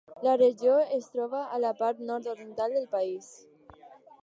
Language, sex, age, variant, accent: Catalan, female, under 19, Alacantí, valencià